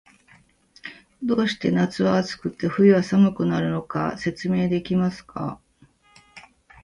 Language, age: Japanese, 30-39